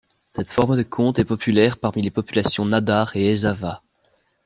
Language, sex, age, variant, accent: French, male, under 19, Français d'Europe, Français de Belgique